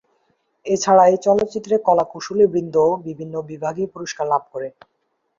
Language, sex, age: Bengali, male, under 19